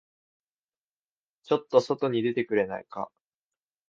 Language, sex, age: Japanese, male, under 19